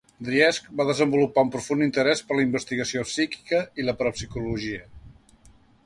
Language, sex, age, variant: Catalan, male, 50-59, Central